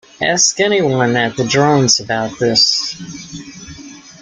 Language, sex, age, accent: English, female, 60-69, United States English